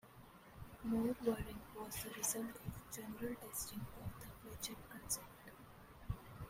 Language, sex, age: English, female, 19-29